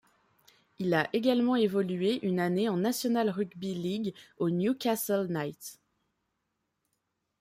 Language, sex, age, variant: French, female, 19-29, Français de métropole